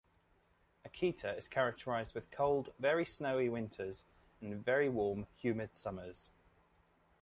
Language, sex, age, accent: English, male, 30-39, England English